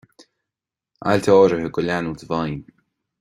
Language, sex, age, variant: Irish, male, 19-29, Gaeilge Chonnacht